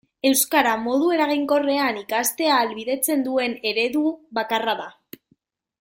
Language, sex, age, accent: Basque, female, 19-29, Mendebalekoa (Araba, Bizkaia, Gipuzkoako mendebaleko herri batzuk)